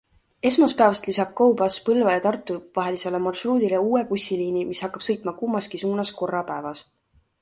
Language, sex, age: Estonian, female, 19-29